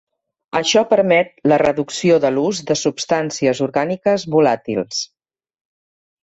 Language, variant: Catalan, Central